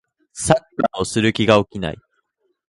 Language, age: Japanese, 19-29